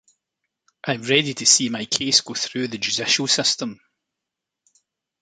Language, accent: English, Scottish English